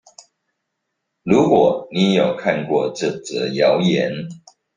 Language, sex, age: Chinese, male, 40-49